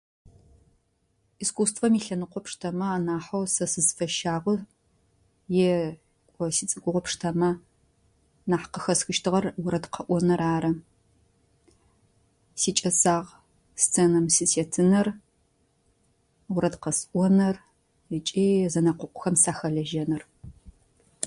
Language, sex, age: Adyghe, female, 30-39